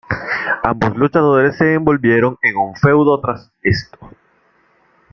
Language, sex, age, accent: Spanish, male, 19-29, Caribe: Cuba, Venezuela, Puerto Rico, República Dominicana, Panamá, Colombia caribeña, México caribeño, Costa del golfo de México